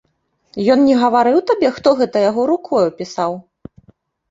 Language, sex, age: Belarusian, female, 30-39